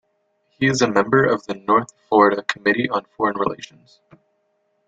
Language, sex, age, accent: English, male, under 19, United States English